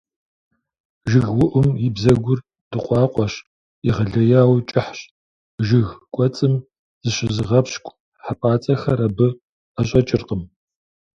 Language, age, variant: Kabardian, 50-59, Адыгэбзэ (Къэбэрдей, Кирил, псоми зэдай)